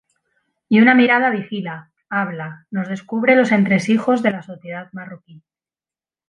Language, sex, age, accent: Spanish, female, 40-49, España: Centro-Sur peninsular (Madrid, Toledo, Castilla-La Mancha)